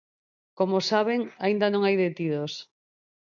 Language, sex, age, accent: Galician, female, 40-49, Normativo (estándar)